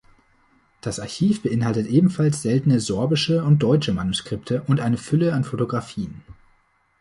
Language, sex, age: German, male, 19-29